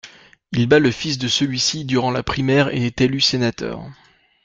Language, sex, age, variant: French, male, 19-29, Français de métropole